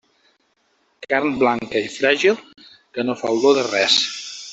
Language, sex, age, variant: Catalan, male, 40-49, Central